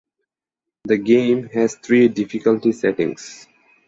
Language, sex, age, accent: English, male, 19-29, United States English